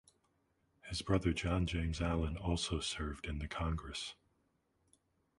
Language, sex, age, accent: English, male, 40-49, United States English